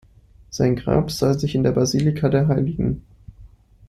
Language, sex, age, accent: German, male, 19-29, Deutschland Deutsch